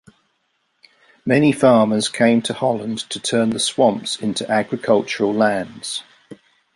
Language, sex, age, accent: English, male, 50-59, England English